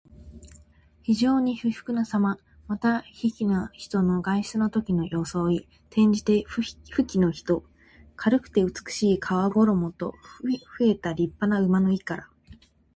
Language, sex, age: Japanese, female, 19-29